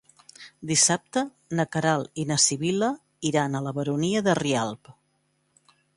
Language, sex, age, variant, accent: Catalan, female, 50-59, Central, central